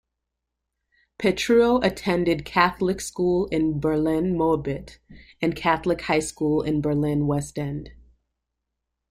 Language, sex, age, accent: English, female, 30-39, United States English